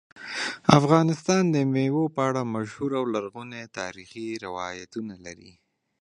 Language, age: Pashto, 19-29